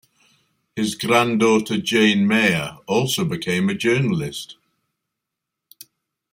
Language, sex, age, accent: English, male, 50-59, England English